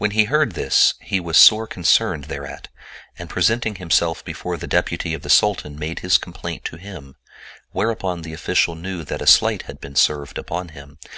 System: none